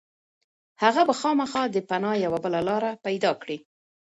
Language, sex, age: Pashto, female, 30-39